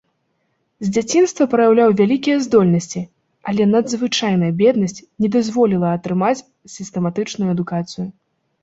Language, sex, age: Belarusian, female, 19-29